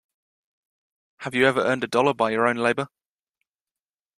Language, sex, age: English, male, 19-29